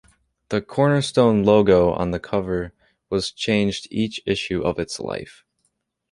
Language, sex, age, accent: English, male, under 19, United States English